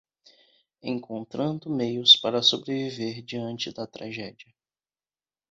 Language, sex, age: Portuguese, male, 19-29